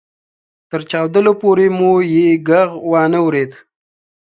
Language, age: Pashto, 30-39